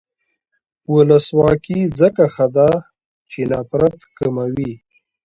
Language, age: Pashto, 19-29